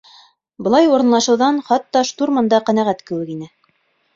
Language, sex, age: Bashkir, female, 19-29